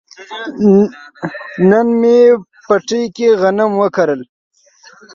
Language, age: Pashto, 19-29